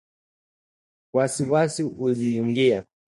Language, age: Swahili, 19-29